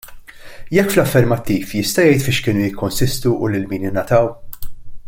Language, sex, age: Maltese, male, 40-49